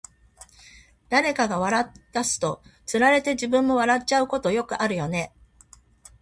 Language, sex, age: Japanese, female, 50-59